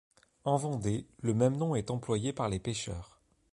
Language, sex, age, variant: French, male, 30-39, Français de métropole